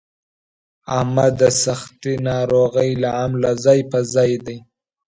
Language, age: Pashto, under 19